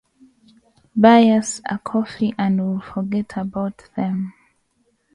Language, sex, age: English, female, 19-29